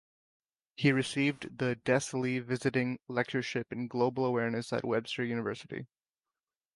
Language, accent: English, United States English